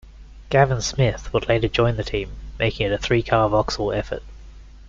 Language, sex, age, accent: English, male, 19-29, Australian English